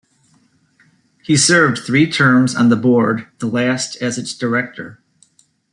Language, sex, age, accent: English, male, 50-59, United States English